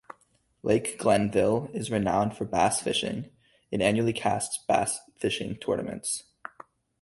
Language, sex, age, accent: English, male, 19-29, United States English